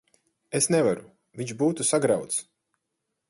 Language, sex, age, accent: Latvian, male, 30-39, Riga